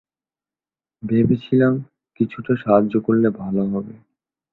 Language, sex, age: Bengali, male, 19-29